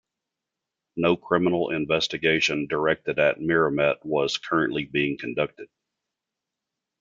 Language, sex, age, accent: English, male, 50-59, United States English